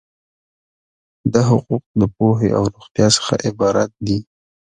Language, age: Pashto, 19-29